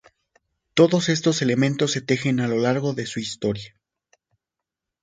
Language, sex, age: Spanish, male, 19-29